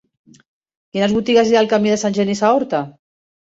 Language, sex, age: Catalan, female, 50-59